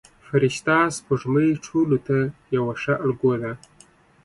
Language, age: Pashto, 30-39